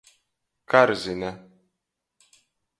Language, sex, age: Latgalian, male, 19-29